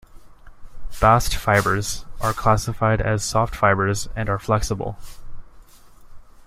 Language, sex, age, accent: English, male, 19-29, United States English